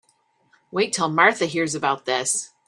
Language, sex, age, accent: English, female, 50-59, United States English